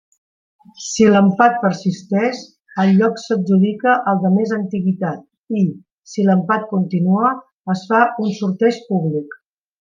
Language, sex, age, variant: Catalan, female, 50-59, Central